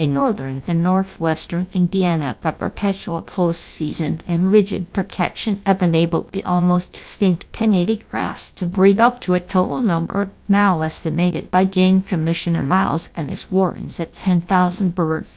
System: TTS, GlowTTS